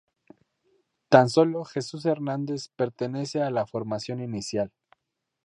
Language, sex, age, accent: Spanish, male, 19-29, México